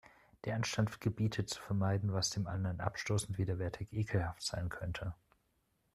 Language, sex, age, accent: German, male, 30-39, Deutschland Deutsch